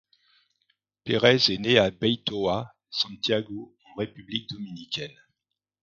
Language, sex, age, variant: French, male, 50-59, Français de métropole